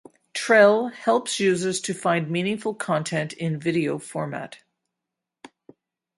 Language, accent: English, United States English; Canadian English